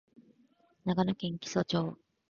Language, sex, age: Japanese, female, 19-29